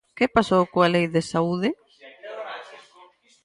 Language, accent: Galician, Normativo (estándar)